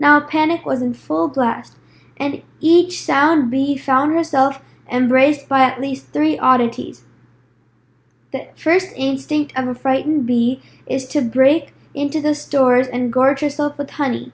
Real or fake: real